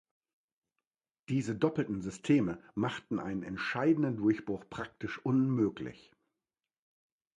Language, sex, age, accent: German, male, 50-59, Deutschland Deutsch